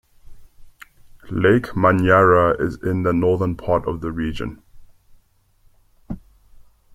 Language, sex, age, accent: English, male, 19-29, Southern African (South Africa, Zimbabwe, Namibia)